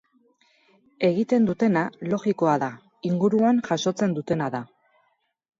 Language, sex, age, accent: Basque, female, 30-39, Erdialdekoa edo Nafarra (Gipuzkoa, Nafarroa)